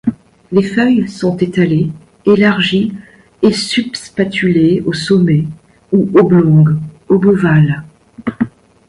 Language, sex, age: French, female, 60-69